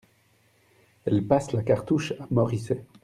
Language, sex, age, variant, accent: French, male, 30-39, Français d'Europe, Français de Belgique